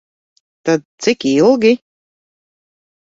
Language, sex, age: Latvian, female, 40-49